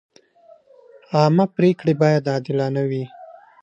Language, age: Pashto, 30-39